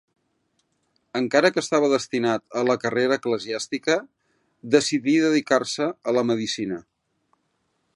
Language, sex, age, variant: Catalan, male, 50-59, Central